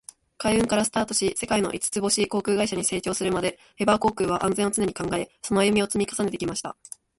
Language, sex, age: Japanese, female, under 19